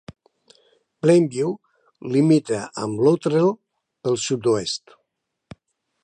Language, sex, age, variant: Catalan, male, 60-69, Nord-Occidental